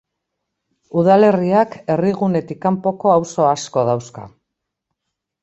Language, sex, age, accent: Basque, female, 60-69, Mendebalekoa (Araba, Bizkaia, Gipuzkoako mendebaleko herri batzuk)